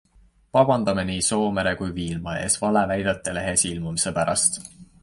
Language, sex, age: Estonian, male, 19-29